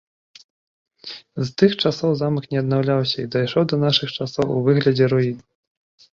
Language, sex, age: Belarusian, male, 19-29